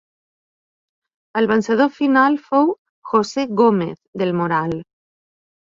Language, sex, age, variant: Catalan, female, 50-59, Balear